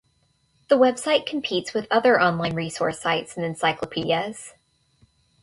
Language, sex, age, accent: English, female, under 19, United States English